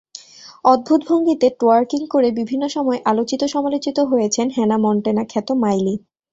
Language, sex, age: Bengali, female, 19-29